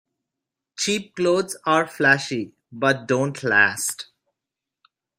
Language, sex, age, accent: English, male, 30-39, India and South Asia (India, Pakistan, Sri Lanka)